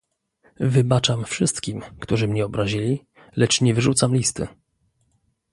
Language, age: Polish, 30-39